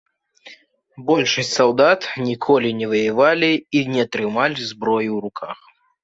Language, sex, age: Belarusian, male, under 19